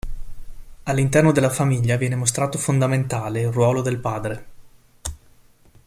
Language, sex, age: Italian, male, 40-49